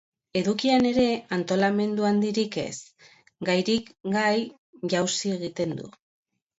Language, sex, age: Basque, female, 40-49